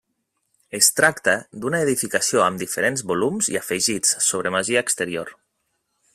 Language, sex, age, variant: Catalan, male, 30-39, Nord-Occidental